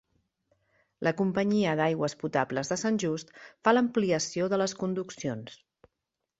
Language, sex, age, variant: Catalan, female, 40-49, Central